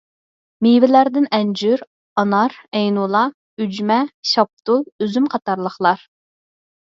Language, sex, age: Uyghur, female, 30-39